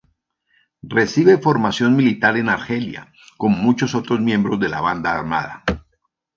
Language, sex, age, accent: Spanish, male, 60-69, Andino-Pacífico: Colombia, Perú, Ecuador, oeste de Bolivia y Venezuela andina